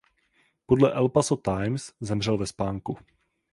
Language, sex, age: Czech, male, 19-29